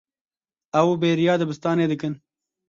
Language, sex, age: Kurdish, male, 19-29